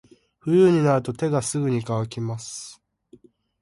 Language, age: Japanese, under 19